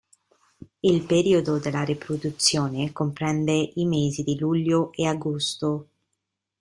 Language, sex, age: Italian, female, 30-39